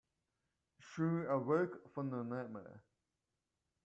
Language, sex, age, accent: English, male, 30-39, United States English